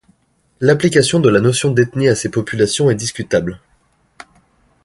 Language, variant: French, Français de métropole